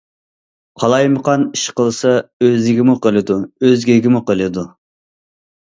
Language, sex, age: Uyghur, male, 30-39